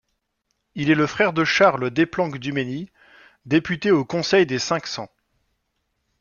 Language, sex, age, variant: French, male, 30-39, Français de métropole